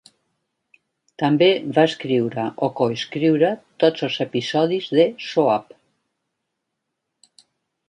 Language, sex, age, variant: Catalan, female, 70-79, Central